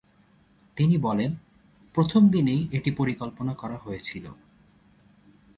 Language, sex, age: Bengali, male, 19-29